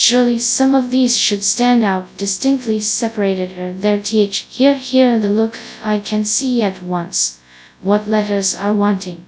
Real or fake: fake